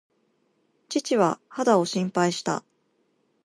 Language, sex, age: Japanese, female, 40-49